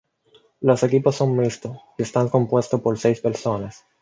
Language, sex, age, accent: Spanish, male, 19-29, Caribe: Cuba, Venezuela, Puerto Rico, República Dominicana, Panamá, Colombia caribeña, México caribeño, Costa del golfo de México